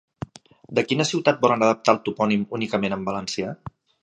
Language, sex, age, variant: Catalan, male, 50-59, Central